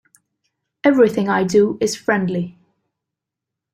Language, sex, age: English, female, 19-29